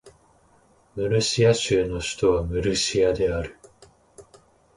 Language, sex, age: Japanese, male, 19-29